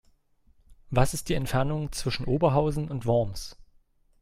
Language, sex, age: German, male, 30-39